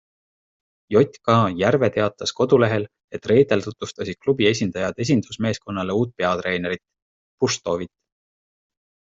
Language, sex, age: Estonian, male, 30-39